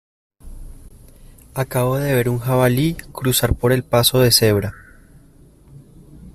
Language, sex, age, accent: Spanish, male, 19-29, Andino-Pacífico: Colombia, Perú, Ecuador, oeste de Bolivia y Venezuela andina